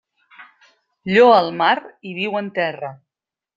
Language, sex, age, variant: Catalan, female, 50-59, Central